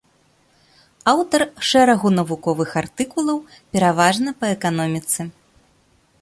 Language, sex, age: Belarusian, female, 30-39